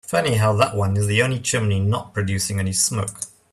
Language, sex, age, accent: English, male, 40-49, Southern African (South Africa, Zimbabwe, Namibia)